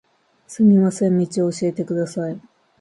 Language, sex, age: Japanese, female, under 19